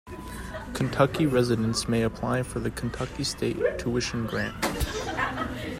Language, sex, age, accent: English, male, under 19, United States English